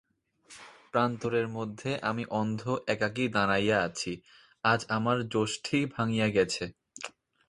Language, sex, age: Bengali, female, 19-29